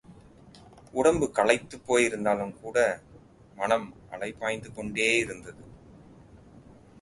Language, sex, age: Tamil, male, 40-49